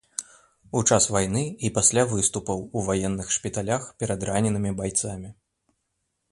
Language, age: Belarusian, 30-39